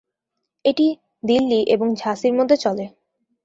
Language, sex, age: Bengali, female, 30-39